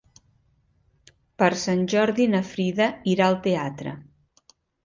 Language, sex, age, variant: Catalan, female, 50-59, Central